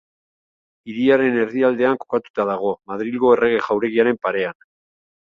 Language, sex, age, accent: Basque, male, 50-59, Erdialdekoa edo Nafarra (Gipuzkoa, Nafarroa)